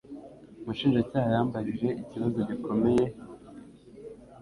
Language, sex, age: Kinyarwanda, male, 30-39